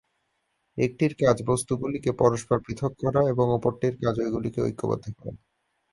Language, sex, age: Bengali, male, 19-29